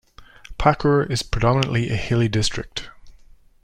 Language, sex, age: English, male, 30-39